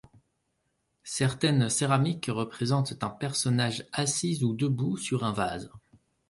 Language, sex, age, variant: French, male, 30-39, Français de métropole